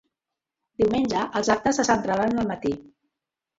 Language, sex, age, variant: Catalan, female, 60-69, Central